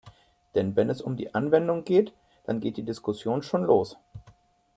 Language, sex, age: German, male, 50-59